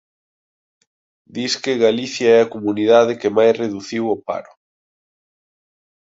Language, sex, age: Galician, male, 30-39